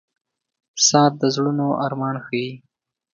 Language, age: Pashto, 19-29